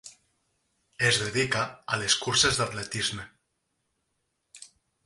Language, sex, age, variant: Catalan, male, 19-29, Nord-Occidental